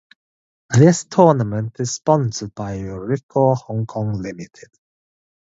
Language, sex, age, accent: English, male, 19-29, England English